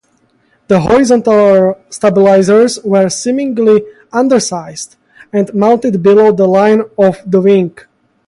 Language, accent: English, United States English